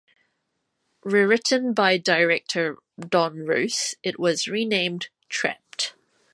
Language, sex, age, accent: English, female, 30-39, New Zealand English